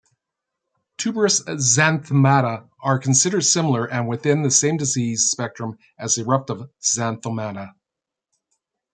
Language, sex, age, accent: English, male, 60-69, Canadian English